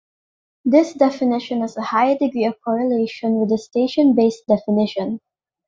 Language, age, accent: English, under 19, Filipino